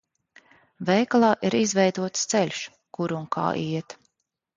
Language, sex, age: Latvian, female, 40-49